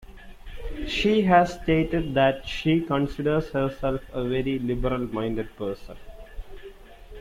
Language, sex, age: English, male, 19-29